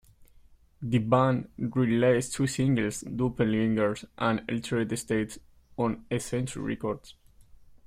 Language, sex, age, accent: English, male, 19-29, United States English